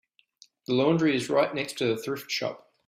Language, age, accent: English, 40-49, Australian English